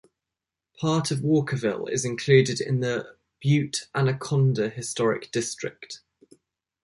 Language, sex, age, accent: English, male, 19-29, England English